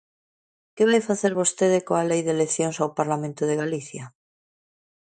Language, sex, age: Galician, female, 40-49